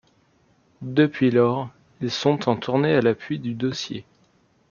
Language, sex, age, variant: French, male, 19-29, Français de métropole